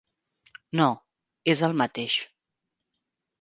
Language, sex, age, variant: Catalan, female, 40-49, Central